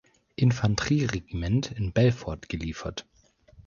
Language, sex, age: German, male, 19-29